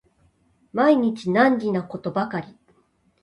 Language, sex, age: Japanese, female, 30-39